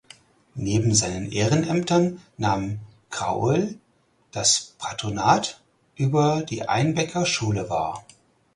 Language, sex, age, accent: German, male, 30-39, Deutschland Deutsch